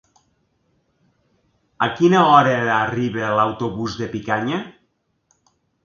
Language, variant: Catalan, Nord-Occidental